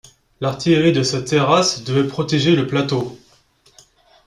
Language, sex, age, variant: French, male, 30-39, Français de métropole